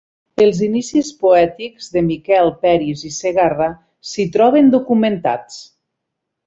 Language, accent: Catalan, Ebrenc